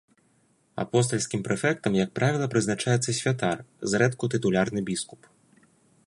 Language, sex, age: Belarusian, male, 19-29